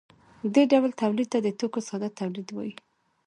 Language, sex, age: Pashto, female, 19-29